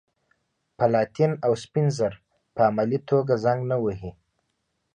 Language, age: Pashto, 19-29